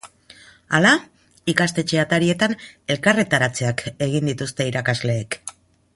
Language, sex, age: Basque, female, 50-59